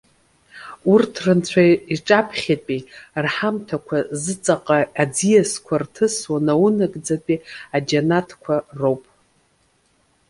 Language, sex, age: Abkhazian, female, 40-49